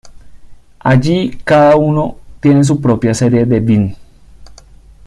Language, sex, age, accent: Spanish, male, 30-39, Andino-Pacífico: Colombia, Perú, Ecuador, oeste de Bolivia y Venezuela andina